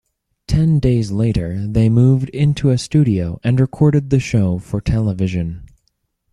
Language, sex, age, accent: English, male, 19-29, United States English